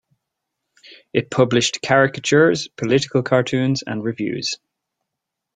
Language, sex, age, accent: English, male, 19-29, Irish English